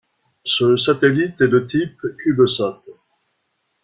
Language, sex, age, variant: French, male, 60-69, Français de métropole